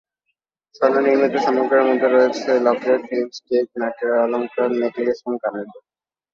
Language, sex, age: Bengali, male, 19-29